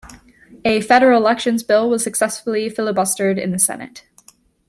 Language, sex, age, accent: English, female, 19-29, United States English